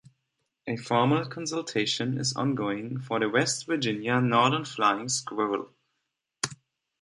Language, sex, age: English, male, 19-29